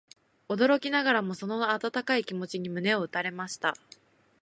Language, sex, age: Japanese, female, 19-29